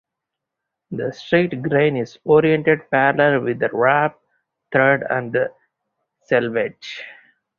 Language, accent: English, India and South Asia (India, Pakistan, Sri Lanka)